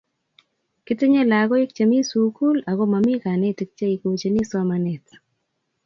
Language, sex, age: Kalenjin, female, 19-29